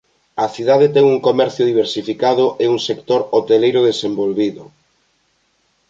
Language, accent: Galician, Normativo (estándar)